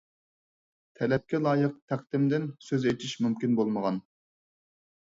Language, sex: Uyghur, male